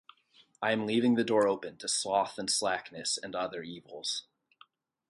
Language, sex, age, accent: English, male, 19-29, United States English